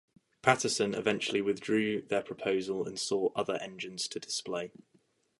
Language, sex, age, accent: English, male, 19-29, England English